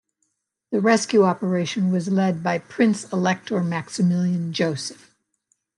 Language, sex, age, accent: English, female, 70-79, United States English